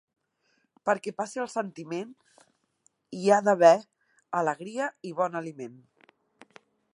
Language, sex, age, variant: Catalan, female, 40-49, Central